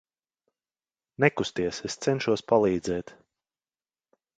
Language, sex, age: Latvian, male, 30-39